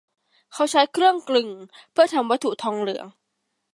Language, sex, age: Thai, female, 19-29